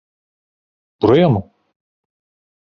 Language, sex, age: Turkish, male, 30-39